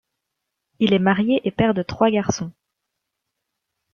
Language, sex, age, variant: French, female, 19-29, Français de métropole